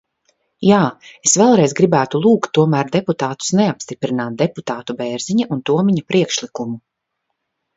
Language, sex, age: Latvian, female, 40-49